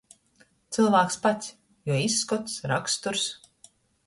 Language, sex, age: Latgalian, female, 40-49